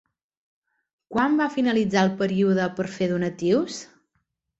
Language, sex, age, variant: Catalan, female, 40-49, Balear